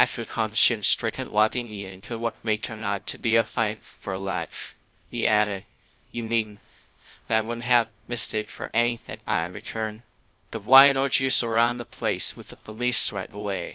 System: TTS, VITS